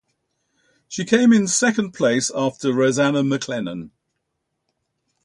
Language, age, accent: English, 70-79, England English